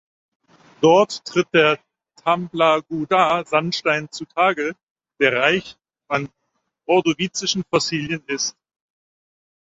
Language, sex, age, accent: German, male, 50-59, Deutschland Deutsch